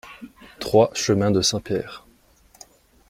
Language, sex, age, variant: French, male, 30-39, Français de métropole